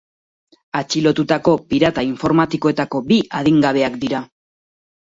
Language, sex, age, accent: Basque, female, 30-39, Mendebalekoa (Araba, Bizkaia, Gipuzkoako mendebaleko herri batzuk)